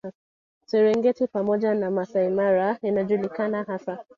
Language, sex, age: Swahili, female, 19-29